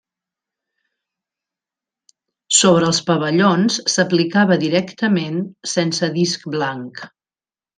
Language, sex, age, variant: Catalan, female, 50-59, Central